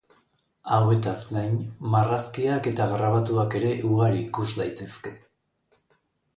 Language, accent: Basque, Erdialdekoa edo Nafarra (Gipuzkoa, Nafarroa)